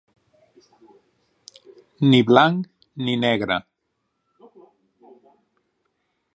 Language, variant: Catalan, Central